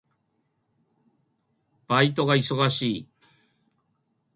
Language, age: Japanese, 60-69